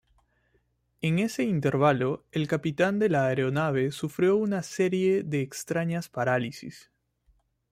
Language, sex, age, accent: Spanish, male, 30-39, Andino-Pacífico: Colombia, Perú, Ecuador, oeste de Bolivia y Venezuela andina